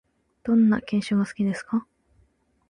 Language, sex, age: Japanese, female, 19-29